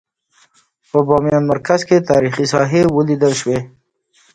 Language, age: Pashto, 40-49